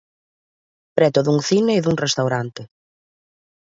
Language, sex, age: Galician, female, 30-39